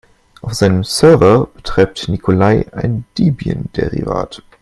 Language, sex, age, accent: German, male, 19-29, Deutschland Deutsch